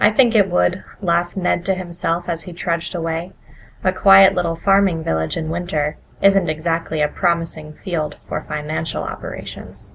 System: none